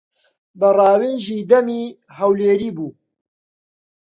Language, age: Central Kurdish, 30-39